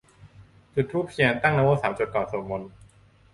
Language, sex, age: Thai, male, under 19